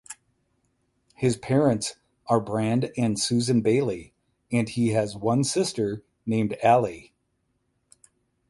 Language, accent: English, United States English; Midwestern